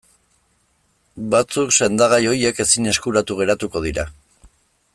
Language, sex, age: Basque, male, 50-59